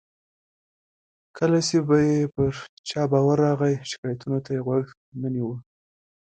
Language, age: Pashto, 19-29